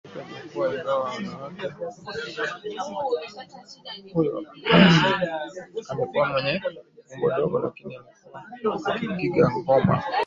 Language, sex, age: Swahili, male, 19-29